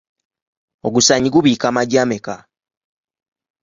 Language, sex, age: Ganda, male, 19-29